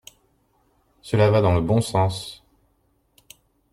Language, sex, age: French, male, 30-39